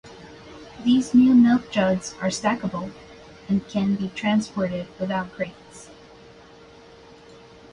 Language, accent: English, United States English